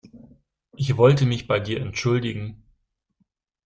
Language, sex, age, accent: German, male, 19-29, Deutschland Deutsch